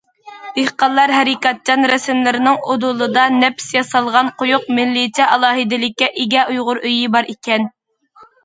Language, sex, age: Uyghur, female, under 19